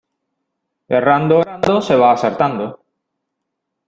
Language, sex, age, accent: Spanish, male, 30-39, Caribe: Cuba, Venezuela, Puerto Rico, República Dominicana, Panamá, Colombia caribeña, México caribeño, Costa del golfo de México